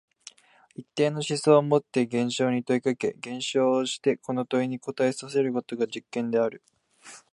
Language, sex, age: Japanese, male, under 19